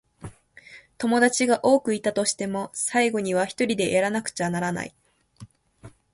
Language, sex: Japanese, female